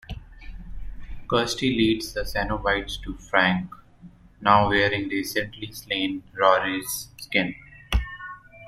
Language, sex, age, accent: English, male, 19-29, India and South Asia (India, Pakistan, Sri Lanka)